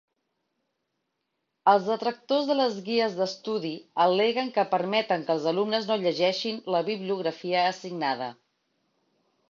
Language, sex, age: Catalan, female, 40-49